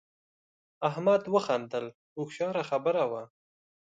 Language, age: Pashto, 30-39